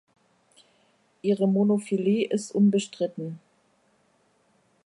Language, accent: German, Deutschland Deutsch